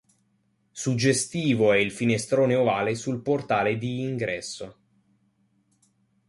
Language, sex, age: Italian, male, under 19